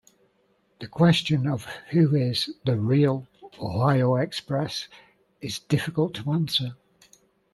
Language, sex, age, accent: English, male, 50-59, England English